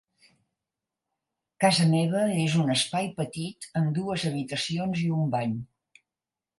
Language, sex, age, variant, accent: Catalan, female, 70-79, Central, central